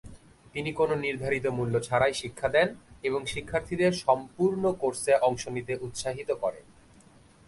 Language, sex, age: Bengali, male, 19-29